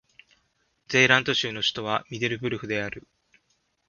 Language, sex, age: Japanese, male, 19-29